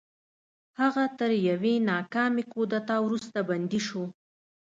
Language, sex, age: Pashto, female, 30-39